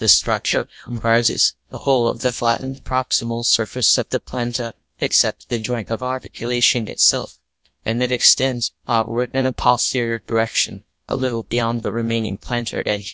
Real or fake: fake